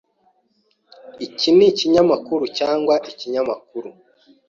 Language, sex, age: Kinyarwanda, male, 19-29